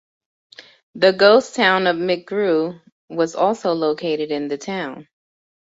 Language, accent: English, United States English